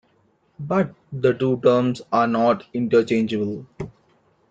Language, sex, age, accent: English, male, 19-29, India and South Asia (India, Pakistan, Sri Lanka)